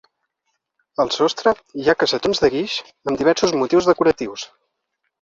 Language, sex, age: Catalan, male, 19-29